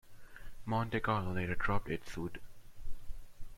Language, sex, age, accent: English, male, under 19, India and South Asia (India, Pakistan, Sri Lanka)